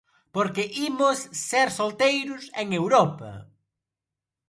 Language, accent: Galician, Neofalante